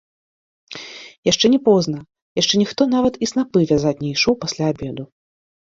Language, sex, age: Belarusian, female, 19-29